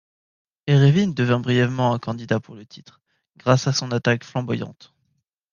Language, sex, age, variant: French, male, 19-29, Français de métropole